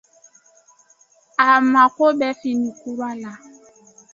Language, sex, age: Dyula, female, 19-29